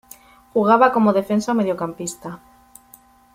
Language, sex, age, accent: Spanish, female, 30-39, España: Norte peninsular (Asturias, Castilla y León, Cantabria, País Vasco, Navarra, Aragón, La Rioja, Guadalajara, Cuenca)